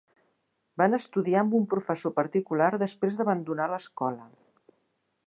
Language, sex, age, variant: Catalan, female, 60-69, Central